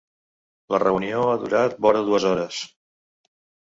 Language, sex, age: Catalan, male, 60-69